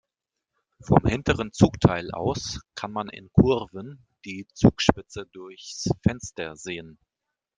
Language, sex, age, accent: German, male, 30-39, Deutschland Deutsch